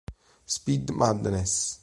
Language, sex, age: Italian, male, 30-39